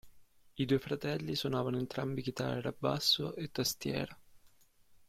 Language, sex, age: Italian, male, 19-29